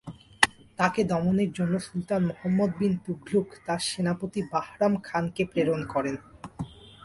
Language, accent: Bengali, প্রমিত